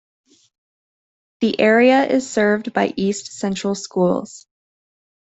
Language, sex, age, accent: English, female, 30-39, United States English